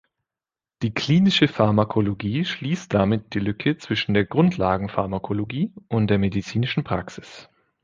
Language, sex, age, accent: German, male, 30-39, Deutschland Deutsch